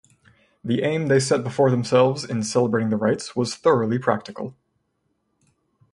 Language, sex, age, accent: English, male, 19-29, United States English